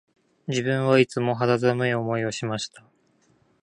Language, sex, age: Japanese, male, 19-29